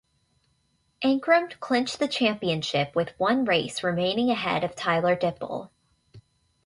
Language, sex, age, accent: English, female, under 19, United States English